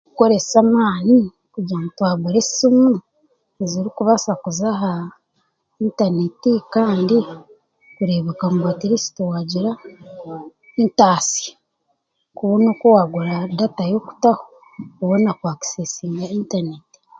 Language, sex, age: Chiga, male, 30-39